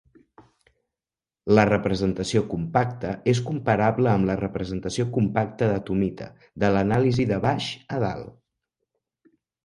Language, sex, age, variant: Catalan, male, 19-29, Central